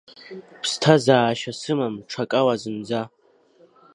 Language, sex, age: Abkhazian, female, 30-39